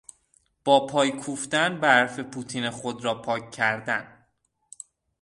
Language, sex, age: Persian, male, 19-29